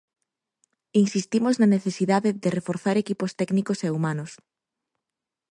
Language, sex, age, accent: Galician, female, 19-29, Oriental (común en zona oriental)